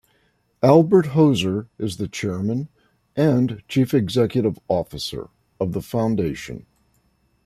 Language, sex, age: English, male, 70-79